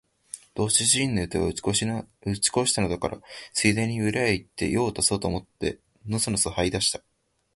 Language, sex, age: Japanese, male, under 19